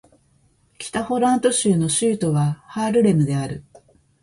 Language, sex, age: Japanese, female, 50-59